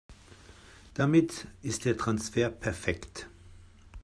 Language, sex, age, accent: German, male, 60-69, Deutschland Deutsch